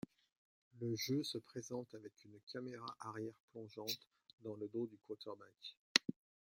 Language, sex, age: French, male, 50-59